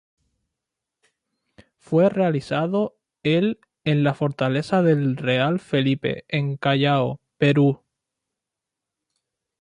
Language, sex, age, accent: Spanish, male, 19-29, España: Islas Canarias